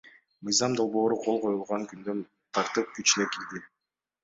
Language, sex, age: Kyrgyz, male, 19-29